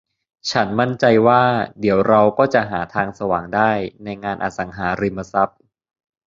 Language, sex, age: Thai, male, 19-29